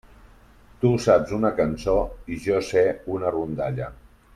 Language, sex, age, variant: Catalan, male, 40-49, Central